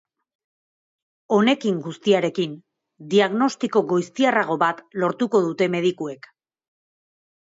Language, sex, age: Basque, female, 30-39